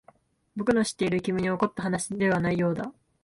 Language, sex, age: Japanese, female, 19-29